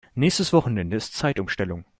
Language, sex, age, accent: German, male, under 19, Deutschland Deutsch